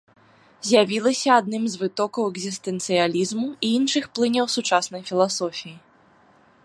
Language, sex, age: Belarusian, female, 30-39